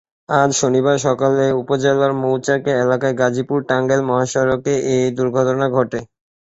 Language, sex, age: Bengali, male, 19-29